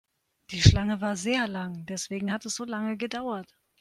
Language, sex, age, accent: German, female, 50-59, Deutschland Deutsch